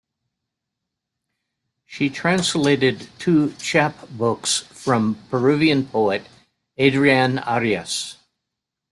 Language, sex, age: English, male, 70-79